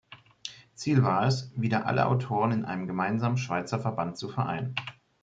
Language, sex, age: German, male, 30-39